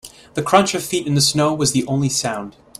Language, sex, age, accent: English, male, 19-29, United States English